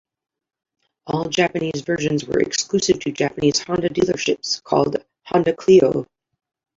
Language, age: English, 30-39